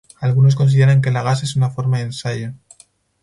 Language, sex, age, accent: Spanish, male, 19-29, España: Centro-Sur peninsular (Madrid, Toledo, Castilla-La Mancha)